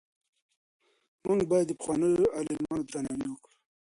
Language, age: Pashto, 30-39